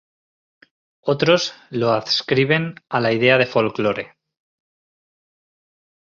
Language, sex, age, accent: Spanish, male, 30-39, España: Norte peninsular (Asturias, Castilla y León, Cantabria, País Vasco, Navarra, Aragón, La Rioja, Guadalajara, Cuenca)